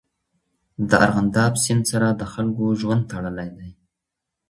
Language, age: Pashto, 30-39